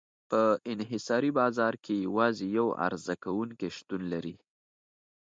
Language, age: Pashto, 19-29